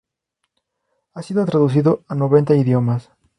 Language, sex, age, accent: Spanish, male, 19-29, México